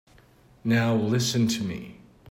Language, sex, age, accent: English, male, 40-49, United States English